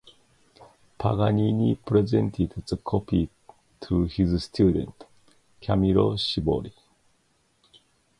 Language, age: English, 50-59